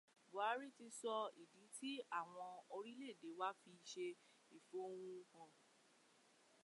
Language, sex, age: Yoruba, female, 19-29